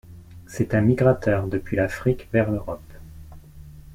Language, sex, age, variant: French, male, 30-39, Français de métropole